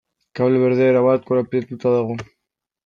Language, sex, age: Basque, male, 19-29